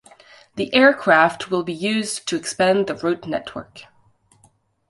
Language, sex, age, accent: English, female, 30-39, Irish English